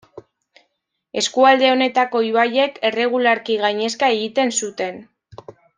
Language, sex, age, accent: Basque, female, 19-29, Mendebalekoa (Araba, Bizkaia, Gipuzkoako mendebaleko herri batzuk)